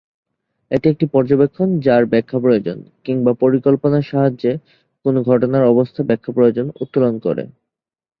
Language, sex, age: Bengali, male, 19-29